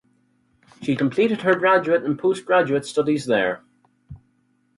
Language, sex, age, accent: English, male, 19-29, Northern Irish